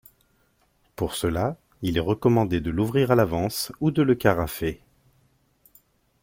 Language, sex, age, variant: French, male, 40-49, Français de métropole